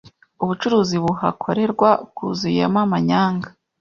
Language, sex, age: Kinyarwanda, female, 19-29